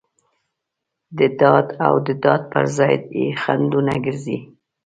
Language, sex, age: Pashto, female, 50-59